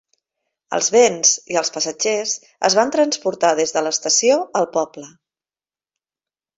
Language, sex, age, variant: Catalan, female, 50-59, Central